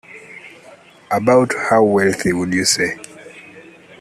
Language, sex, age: English, male, 19-29